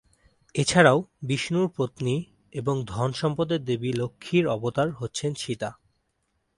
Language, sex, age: Bengali, male, 19-29